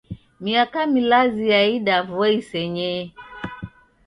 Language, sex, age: Taita, female, 60-69